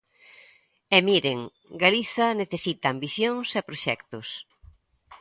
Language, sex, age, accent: Galician, female, 40-49, Atlántico (seseo e gheada)